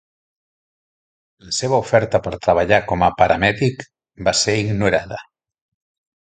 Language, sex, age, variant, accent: Catalan, male, 60-69, Central, central